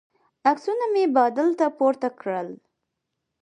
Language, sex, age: Pashto, female, under 19